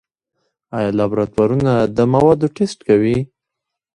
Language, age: Pashto, 19-29